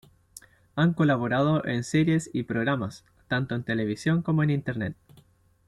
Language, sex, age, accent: Spanish, male, 19-29, Chileno: Chile, Cuyo